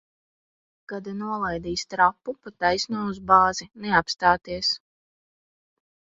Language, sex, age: Latvian, female, 19-29